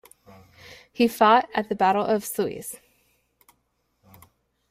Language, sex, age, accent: English, female, 19-29, England English